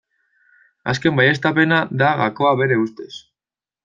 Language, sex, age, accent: Basque, male, 19-29, Mendebalekoa (Araba, Bizkaia, Gipuzkoako mendebaleko herri batzuk)